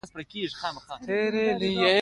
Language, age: Pashto, under 19